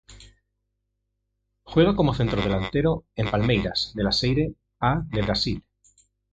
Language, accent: Spanish, España: Centro-Sur peninsular (Madrid, Toledo, Castilla-La Mancha)